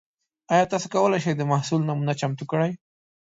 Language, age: Pashto, 19-29